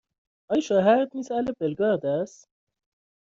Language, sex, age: Persian, male, 19-29